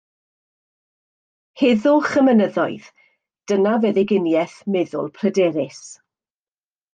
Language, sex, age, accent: Welsh, female, 50-59, Y Deyrnas Unedig Cymraeg